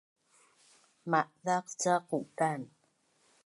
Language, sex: Bunun, female